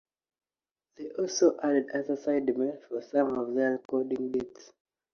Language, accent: English, England English